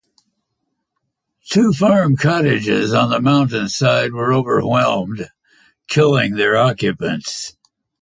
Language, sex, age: English, male, 80-89